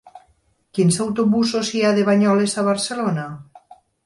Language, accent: Catalan, valencià